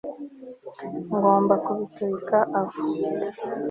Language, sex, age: Kinyarwanda, female, 19-29